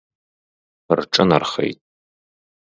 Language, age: Abkhazian, 19-29